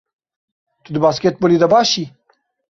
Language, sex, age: Kurdish, male, 19-29